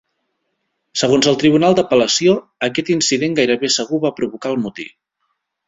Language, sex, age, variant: Catalan, male, 30-39, Central